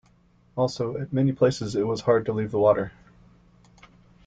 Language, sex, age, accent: English, male, 30-39, United States English